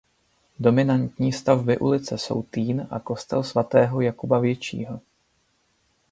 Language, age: Czech, 19-29